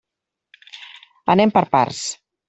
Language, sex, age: Catalan, female, 50-59